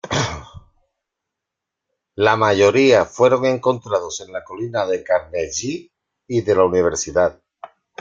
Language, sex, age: Spanish, male, 50-59